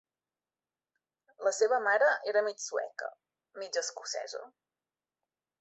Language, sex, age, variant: Catalan, female, 30-39, Central